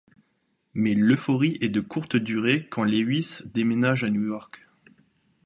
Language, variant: French, Français de métropole